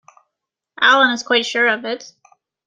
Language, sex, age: English, female, 30-39